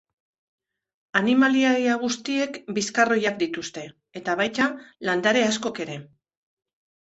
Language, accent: Basque, Mendebalekoa (Araba, Bizkaia, Gipuzkoako mendebaleko herri batzuk)